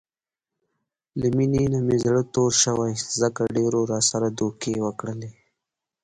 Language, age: Pashto, 19-29